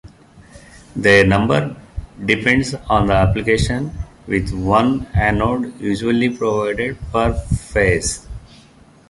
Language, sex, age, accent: English, male, 50-59, India and South Asia (India, Pakistan, Sri Lanka)